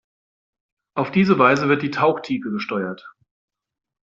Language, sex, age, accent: German, male, 30-39, Deutschland Deutsch